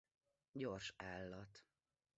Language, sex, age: Hungarian, female, 40-49